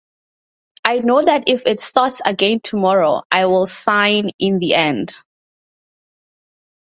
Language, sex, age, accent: English, female, 30-39, Southern African (South Africa, Zimbabwe, Namibia)